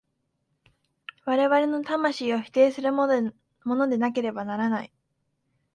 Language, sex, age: Japanese, female, 19-29